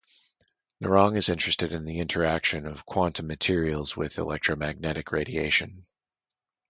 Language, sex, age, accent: English, male, 30-39, United States English